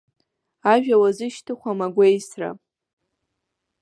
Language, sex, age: Abkhazian, female, under 19